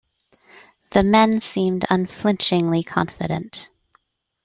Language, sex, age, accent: English, female, 30-39, United States English